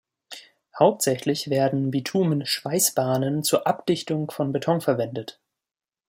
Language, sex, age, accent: German, male, 30-39, Deutschland Deutsch